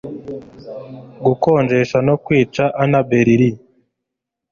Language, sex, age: Kinyarwanda, male, 19-29